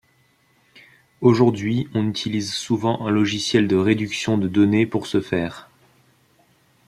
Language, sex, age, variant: French, male, 19-29, Français de métropole